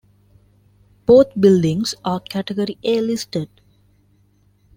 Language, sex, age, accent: English, female, 19-29, India and South Asia (India, Pakistan, Sri Lanka)